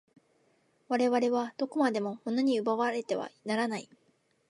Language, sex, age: Japanese, female, 19-29